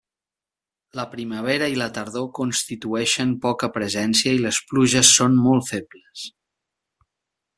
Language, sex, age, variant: Catalan, male, 40-49, Nord-Occidental